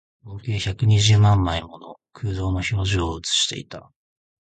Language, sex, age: Japanese, male, 19-29